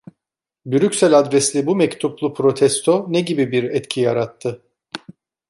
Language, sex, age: Turkish, male, 50-59